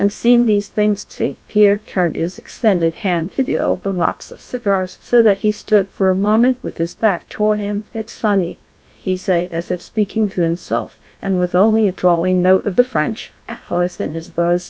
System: TTS, GlowTTS